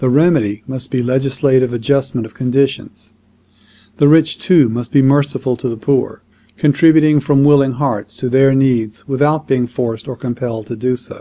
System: none